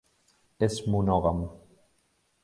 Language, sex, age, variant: Catalan, male, 19-29, Septentrional